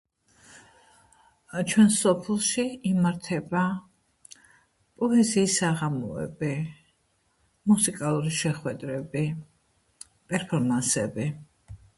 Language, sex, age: Georgian, female, 60-69